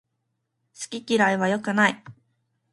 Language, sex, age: Japanese, female, 19-29